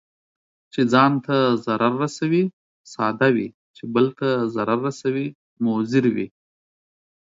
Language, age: Pashto, 30-39